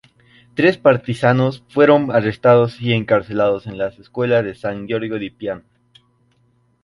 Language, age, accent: Spanish, under 19, Andino-Pacífico: Colombia, Perú, Ecuador, oeste de Bolivia y Venezuela andina